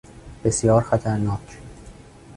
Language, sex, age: Persian, male, 19-29